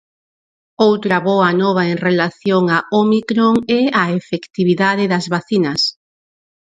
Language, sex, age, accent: Galician, female, 40-49, Normativo (estándar)